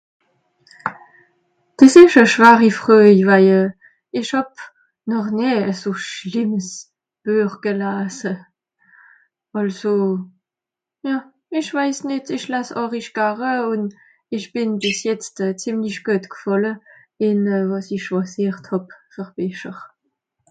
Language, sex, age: Swiss German, female, 30-39